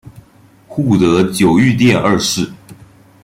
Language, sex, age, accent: Chinese, male, under 19, 出生地：福建省